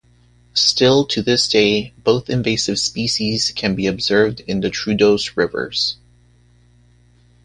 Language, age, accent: English, 30-39, United States English